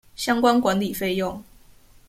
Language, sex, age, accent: Chinese, female, 19-29, 出生地：臺北市